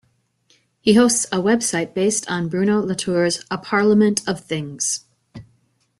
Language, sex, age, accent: English, female, 40-49, United States English